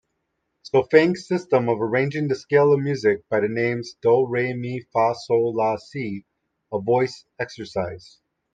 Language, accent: English, United States English